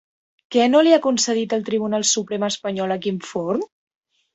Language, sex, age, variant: Catalan, female, under 19, Central